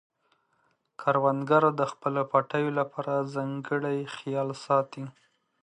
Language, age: Pashto, 30-39